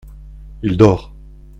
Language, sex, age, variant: French, male, 60-69, Français de métropole